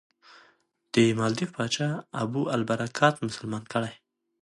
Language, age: Pashto, 30-39